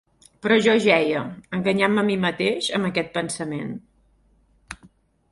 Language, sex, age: Catalan, female, 50-59